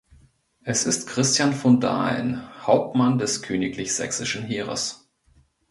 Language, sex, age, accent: German, male, 30-39, Deutschland Deutsch